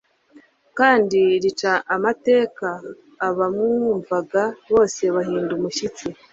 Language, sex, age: Kinyarwanda, female, 30-39